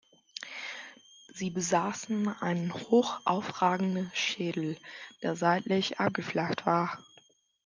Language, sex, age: German, female, 19-29